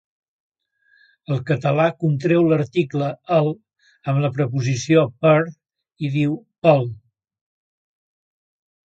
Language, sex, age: Catalan, male, 70-79